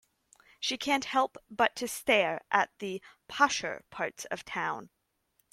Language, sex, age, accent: English, female, 19-29, United States English